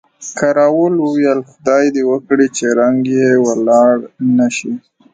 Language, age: Pashto, 19-29